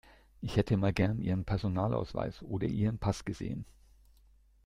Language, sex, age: German, male, 60-69